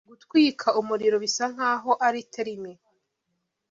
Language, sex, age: Kinyarwanda, female, 19-29